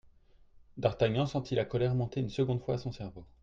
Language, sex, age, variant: French, male, 30-39, Français de métropole